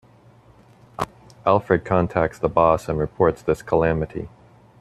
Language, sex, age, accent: English, male, 40-49, United States English